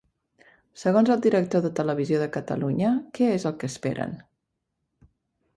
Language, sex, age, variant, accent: Catalan, female, 60-69, Central, central